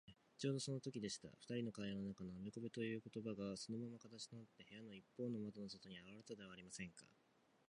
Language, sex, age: Japanese, male, 19-29